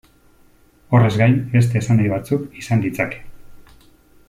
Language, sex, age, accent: Basque, male, 40-49, Mendebalekoa (Araba, Bizkaia, Gipuzkoako mendebaleko herri batzuk)